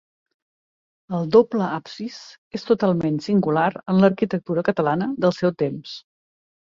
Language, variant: Catalan, Central